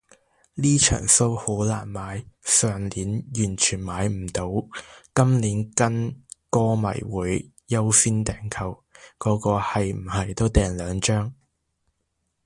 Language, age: Cantonese, 19-29